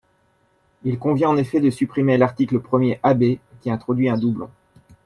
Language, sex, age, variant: French, male, 40-49, Français de métropole